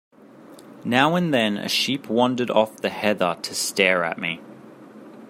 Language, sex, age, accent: English, male, 19-29, Australian English